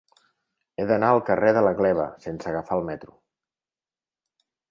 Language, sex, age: Catalan, male, 40-49